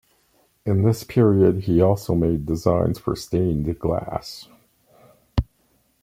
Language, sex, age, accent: English, male, 60-69, Canadian English